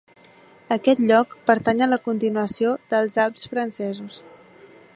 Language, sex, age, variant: Catalan, female, 19-29, Central